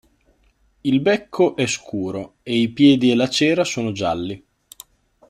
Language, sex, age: Italian, male, 19-29